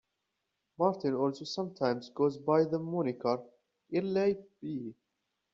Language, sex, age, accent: English, male, 19-29, United States English